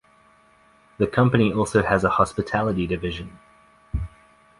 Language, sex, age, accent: English, male, 19-29, Australian English